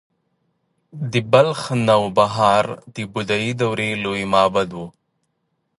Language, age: Pashto, 19-29